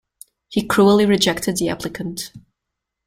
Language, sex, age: English, female, 19-29